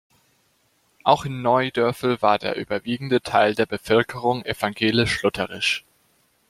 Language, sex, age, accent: German, male, under 19, Deutschland Deutsch